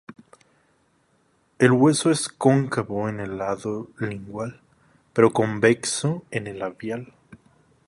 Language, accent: Spanish, México